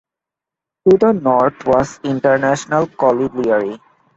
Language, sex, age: English, male, 19-29